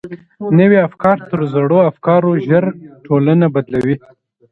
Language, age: Pashto, 30-39